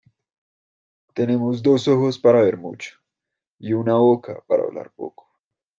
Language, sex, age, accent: Spanish, male, under 19, Andino-Pacífico: Colombia, Perú, Ecuador, oeste de Bolivia y Venezuela andina